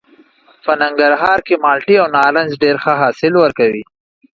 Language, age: Pashto, 19-29